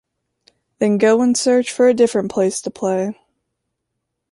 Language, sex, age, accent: English, female, under 19, United States English